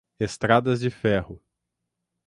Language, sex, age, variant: Portuguese, male, 30-39, Portuguese (Brasil)